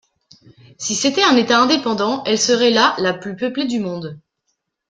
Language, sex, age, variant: French, female, 19-29, Français de métropole